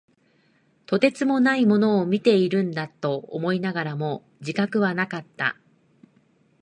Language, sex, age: Japanese, female, 30-39